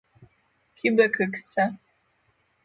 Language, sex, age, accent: English, female, 19-29, Slavic; polish